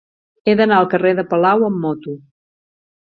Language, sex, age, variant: Catalan, female, 50-59, Central